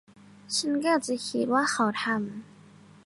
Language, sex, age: Thai, female, under 19